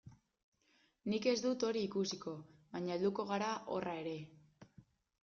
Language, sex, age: Basque, female, 19-29